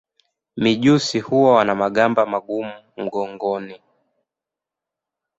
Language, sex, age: Swahili, male, 19-29